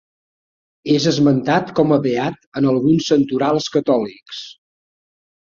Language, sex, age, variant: Catalan, male, 60-69, Central